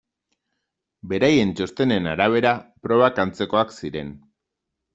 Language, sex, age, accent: Basque, male, 30-39, Erdialdekoa edo Nafarra (Gipuzkoa, Nafarroa)